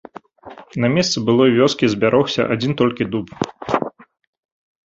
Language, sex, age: Belarusian, male, 30-39